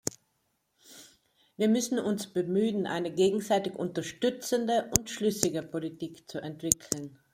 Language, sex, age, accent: German, female, 30-39, Österreichisches Deutsch